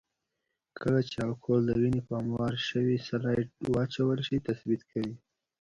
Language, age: Pashto, under 19